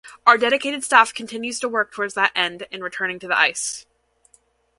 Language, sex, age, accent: English, female, 19-29, United States English